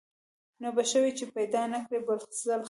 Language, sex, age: Pashto, female, 19-29